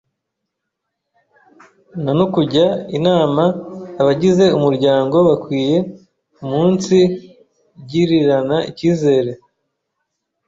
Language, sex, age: Kinyarwanda, male, 19-29